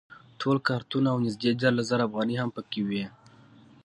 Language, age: Pashto, 19-29